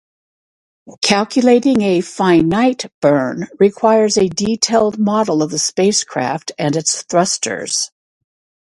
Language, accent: English, United States English